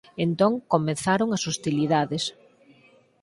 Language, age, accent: Galician, 40-49, Oriental (común en zona oriental)